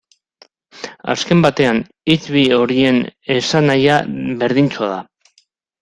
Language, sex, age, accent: Basque, male, 40-49, Mendebalekoa (Araba, Bizkaia, Gipuzkoako mendebaleko herri batzuk)